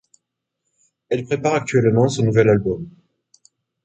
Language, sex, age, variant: French, male, 50-59, Français de métropole